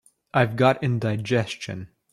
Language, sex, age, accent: English, male, 19-29, United States English